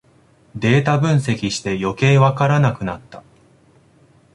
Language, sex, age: Japanese, male, 19-29